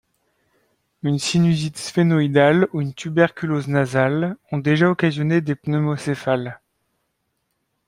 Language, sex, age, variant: French, male, 30-39, Français de métropole